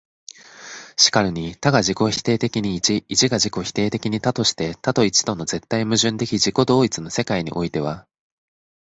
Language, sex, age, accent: Japanese, male, under 19, 標準語